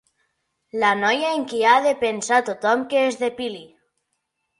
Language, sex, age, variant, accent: Catalan, male, under 19, Nord-Occidental, Tortosí